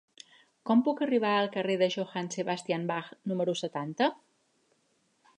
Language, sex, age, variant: Catalan, female, 50-59, Central